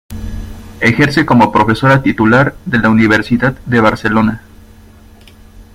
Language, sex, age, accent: Spanish, male, 19-29, México